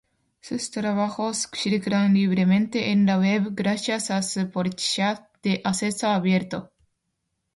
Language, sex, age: Spanish, female, 19-29